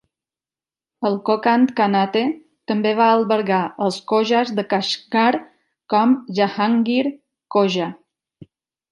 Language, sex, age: Catalan, female, 40-49